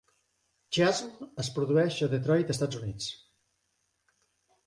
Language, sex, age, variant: Catalan, male, 60-69, Central